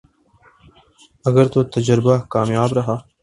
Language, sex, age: Urdu, male, 19-29